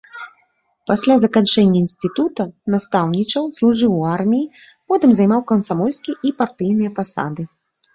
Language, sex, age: Belarusian, female, 30-39